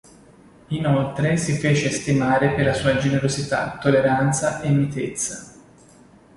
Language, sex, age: Italian, male, 19-29